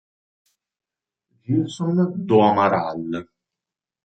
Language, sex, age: Italian, male, 30-39